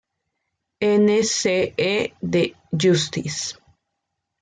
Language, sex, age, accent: Spanish, female, 19-29, Andino-Pacífico: Colombia, Perú, Ecuador, oeste de Bolivia y Venezuela andina